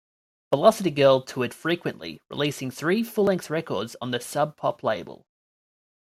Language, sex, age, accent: English, male, 19-29, Australian English